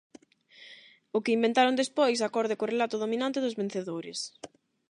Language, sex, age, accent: Galician, female, 19-29, Atlántico (seseo e gheada); Normativo (estándar); Neofalante